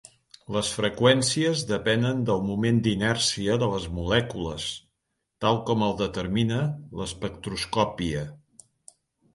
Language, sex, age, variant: Catalan, male, 60-69, Central